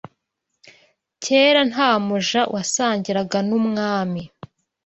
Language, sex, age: Kinyarwanda, female, 19-29